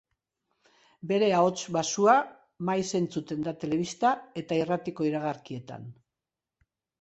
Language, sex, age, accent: Basque, female, 70-79, Mendebalekoa (Araba, Bizkaia, Gipuzkoako mendebaleko herri batzuk)